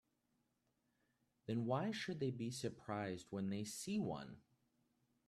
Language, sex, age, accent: English, male, 30-39, United States English